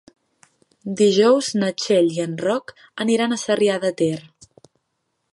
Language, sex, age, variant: Catalan, female, 19-29, Central